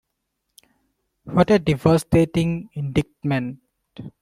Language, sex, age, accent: English, male, 19-29, India and South Asia (India, Pakistan, Sri Lanka)